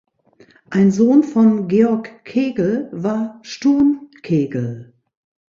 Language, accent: German, Deutschland Deutsch